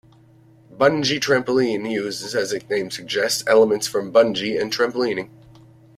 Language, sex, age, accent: English, male, 30-39, United States English